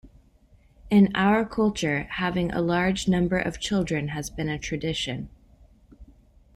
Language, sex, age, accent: English, male, 30-39, United States English